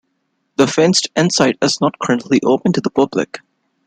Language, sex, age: English, male, 19-29